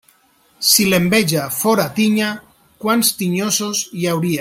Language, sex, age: Catalan, male, 50-59